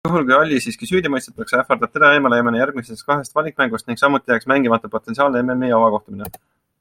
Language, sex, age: Estonian, male, 19-29